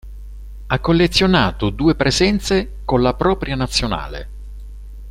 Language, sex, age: Italian, male, 60-69